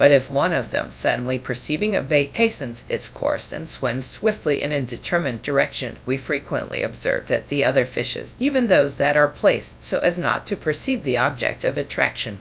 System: TTS, GradTTS